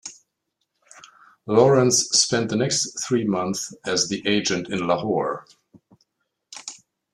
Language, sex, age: English, male, 50-59